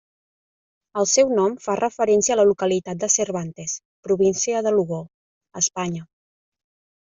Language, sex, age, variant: Catalan, female, 30-39, Central